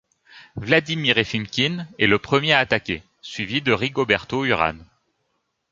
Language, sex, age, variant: French, male, 19-29, Français de métropole